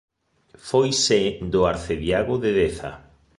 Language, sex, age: Galician, male, 40-49